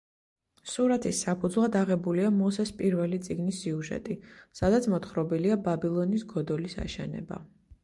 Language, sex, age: Georgian, female, 30-39